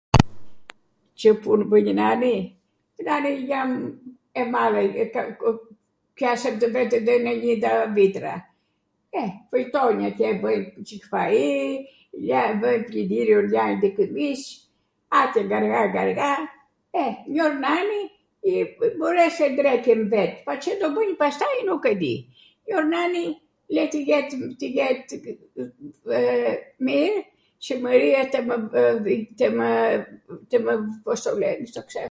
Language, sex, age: Arvanitika Albanian, female, 70-79